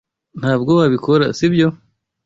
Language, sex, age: Kinyarwanda, male, 19-29